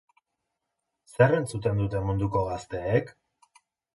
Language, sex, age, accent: Basque, male, 19-29, Erdialdekoa edo Nafarra (Gipuzkoa, Nafarroa)